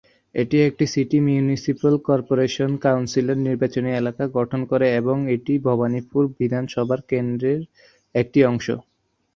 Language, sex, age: Bengali, male, 19-29